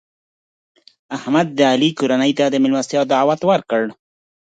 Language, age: Pashto, 30-39